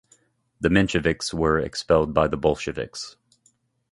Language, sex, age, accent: English, male, 30-39, United States English